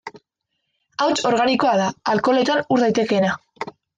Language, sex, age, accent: Basque, female, under 19, Erdialdekoa edo Nafarra (Gipuzkoa, Nafarroa)